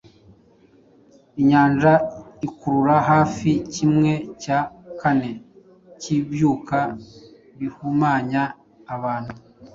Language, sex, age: Kinyarwanda, male, 40-49